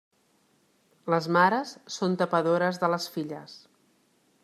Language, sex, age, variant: Catalan, female, 40-49, Central